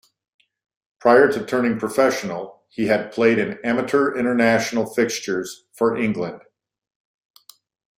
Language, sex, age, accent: English, male, 50-59, United States English